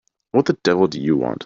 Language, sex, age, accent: English, male, under 19, United States English